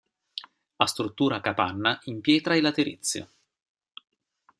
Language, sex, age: Italian, male, 50-59